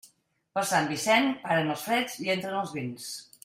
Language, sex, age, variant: Catalan, female, 50-59, Central